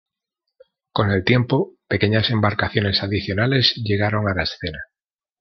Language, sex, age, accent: Spanish, male, 30-39, España: Centro-Sur peninsular (Madrid, Toledo, Castilla-La Mancha)